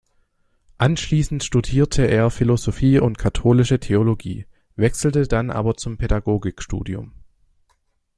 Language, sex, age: German, male, 19-29